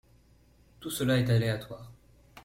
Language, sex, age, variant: French, male, 19-29, Français de métropole